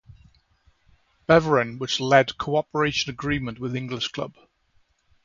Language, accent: English, Welsh English